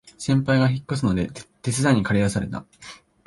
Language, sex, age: Japanese, male, 19-29